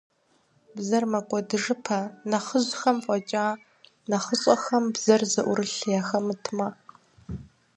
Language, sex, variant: Kabardian, female, Адыгэбзэ (Къэбэрдей, Кирил, псоми зэдай)